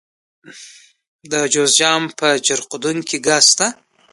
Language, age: Pashto, 19-29